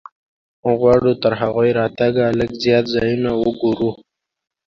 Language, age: Pashto, 19-29